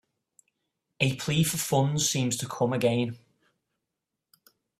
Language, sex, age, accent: English, male, 40-49, England English